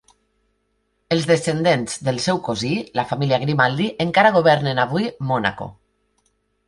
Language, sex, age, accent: Catalan, female, 30-39, valencià